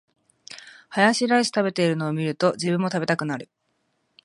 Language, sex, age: Japanese, female, 19-29